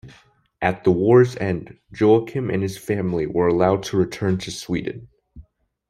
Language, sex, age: English, male, under 19